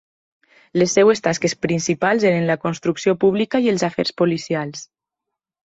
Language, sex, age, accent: Catalan, female, 19-29, valencià